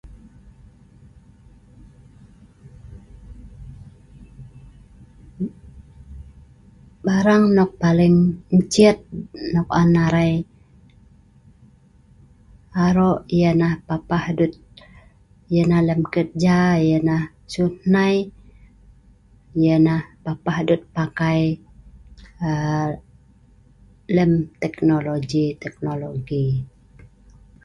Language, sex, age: Sa'ban, female, 50-59